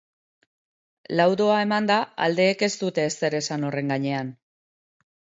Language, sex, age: Basque, female, 50-59